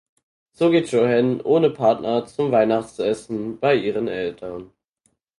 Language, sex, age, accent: German, male, under 19, Deutschland Deutsch